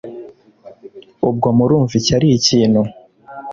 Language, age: Kinyarwanda, 19-29